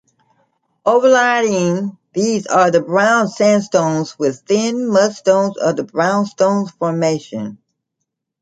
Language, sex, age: English, female, 60-69